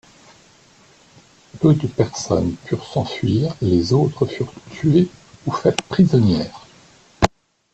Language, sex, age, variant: French, male, 50-59, Français de métropole